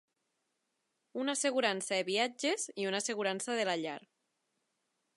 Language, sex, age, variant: Catalan, female, 30-39, Nord-Occidental